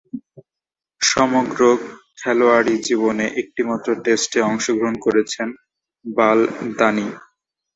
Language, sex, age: Bengali, male, 19-29